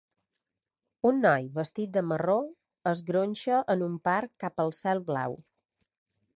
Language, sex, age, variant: Catalan, female, 40-49, Balear